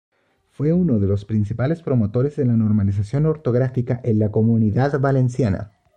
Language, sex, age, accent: Spanish, male, 19-29, Chileno: Chile, Cuyo